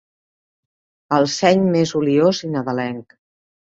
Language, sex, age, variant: Catalan, female, 50-59, Central